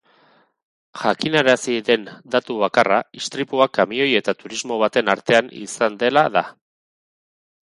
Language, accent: Basque, Erdialdekoa edo Nafarra (Gipuzkoa, Nafarroa)